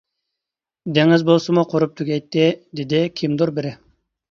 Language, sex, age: Uyghur, male, 30-39